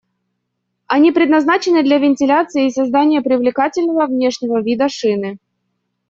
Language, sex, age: Russian, female, 19-29